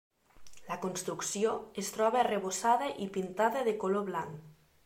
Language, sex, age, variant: Catalan, female, 19-29, Nord-Occidental